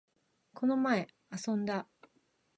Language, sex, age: Japanese, female, 50-59